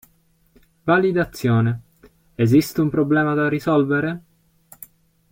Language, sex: Italian, male